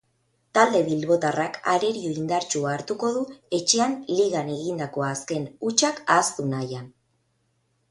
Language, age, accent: Basque, 30-39, Erdialdekoa edo Nafarra (Gipuzkoa, Nafarroa)